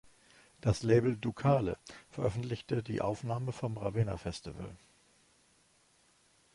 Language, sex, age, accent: German, male, 40-49, Deutschland Deutsch